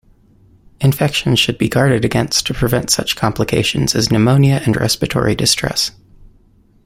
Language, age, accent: English, 19-29, United States English